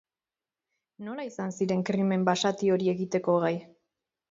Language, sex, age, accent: Basque, female, 30-39, Erdialdekoa edo Nafarra (Gipuzkoa, Nafarroa)